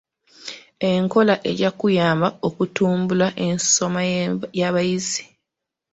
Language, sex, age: Ganda, female, 30-39